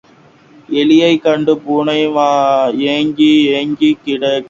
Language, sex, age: Tamil, male, under 19